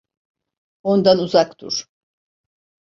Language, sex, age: Turkish, female, 70-79